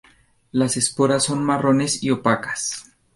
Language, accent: Spanish, Andino-Pacífico: Colombia, Perú, Ecuador, oeste de Bolivia y Venezuela andina